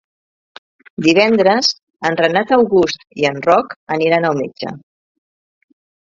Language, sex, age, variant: Catalan, female, 50-59, Central